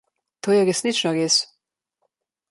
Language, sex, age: Slovenian, female, under 19